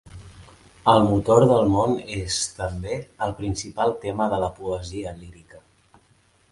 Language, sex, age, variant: Catalan, male, 30-39, Central